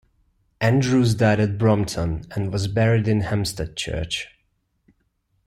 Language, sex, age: English, male, 30-39